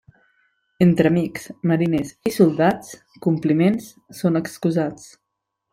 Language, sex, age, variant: Catalan, female, 19-29, Nord-Occidental